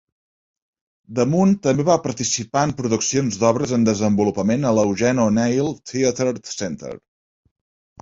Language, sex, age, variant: Catalan, male, 19-29, Central